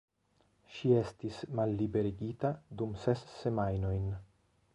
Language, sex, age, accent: Esperanto, male, 30-39, Internacia